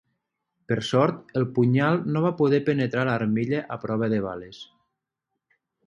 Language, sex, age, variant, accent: Catalan, male, 30-39, Nord-Occidental, nord-occidental; Lleidatà